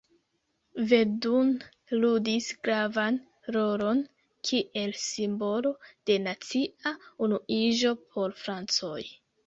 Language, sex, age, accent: Esperanto, female, 19-29, Internacia